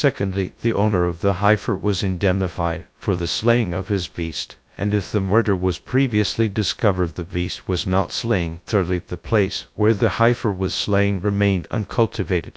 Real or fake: fake